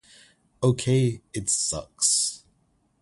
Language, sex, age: English, male, 19-29